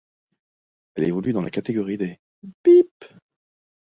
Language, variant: French, Français de métropole